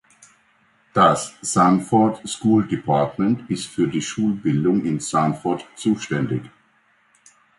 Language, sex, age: German, male, 50-59